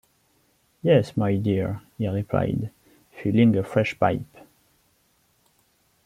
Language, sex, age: English, male, 19-29